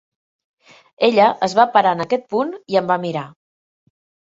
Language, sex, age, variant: Catalan, female, 40-49, Central